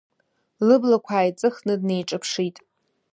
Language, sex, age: Abkhazian, female, under 19